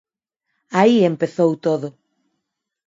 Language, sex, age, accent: Galician, female, 40-49, Neofalante